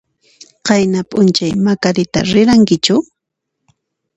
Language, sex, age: Puno Quechua, female, 40-49